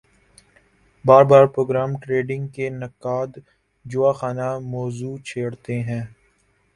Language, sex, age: Urdu, male, 19-29